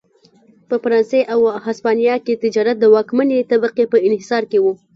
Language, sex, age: Pashto, female, 19-29